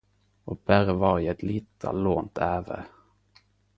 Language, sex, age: Norwegian Nynorsk, male, 19-29